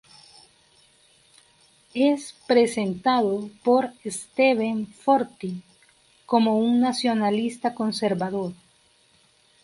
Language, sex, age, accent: Spanish, female, 19-29, América central